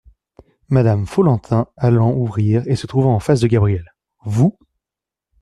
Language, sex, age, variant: French, male, 19-29, Français de métropole